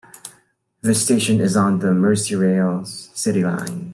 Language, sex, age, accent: English, female, 19-29, Filipino